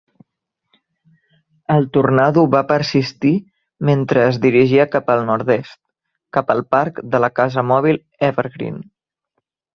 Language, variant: Catalan, Central